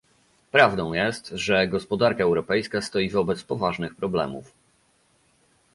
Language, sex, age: Polish, male, 30-39